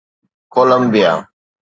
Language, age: Sindhi, 40-49